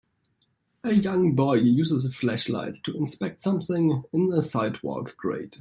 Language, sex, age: English, male, 19-29